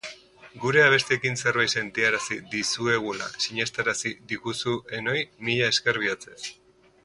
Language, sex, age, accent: Basque, male, 40-49, Mendebalekoa (Araba, Bizkaia, Gipuzkoako mendebaleko herri batzuk)